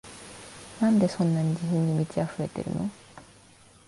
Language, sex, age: Japanese, female, 19-29